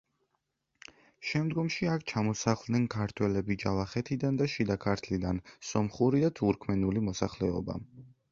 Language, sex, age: Georgian, male, under 19